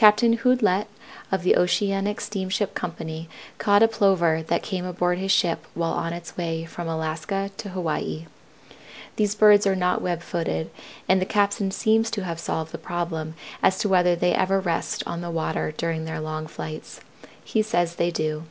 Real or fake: real